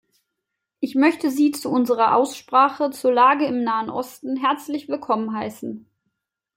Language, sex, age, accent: German, female, 19-29, Deutschland Deutsch